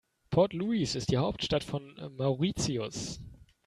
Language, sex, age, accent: German, male, 19-29, Deutschland Deutsch